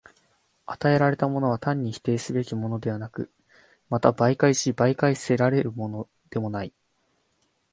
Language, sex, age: Japanese, male, 19-29